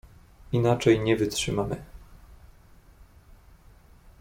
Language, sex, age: Polish, male, 19-29